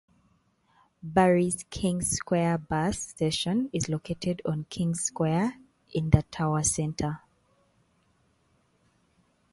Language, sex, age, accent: English, female, 19-29, Ugandan english